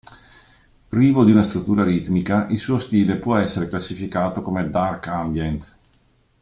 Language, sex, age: Italian, male, 40-49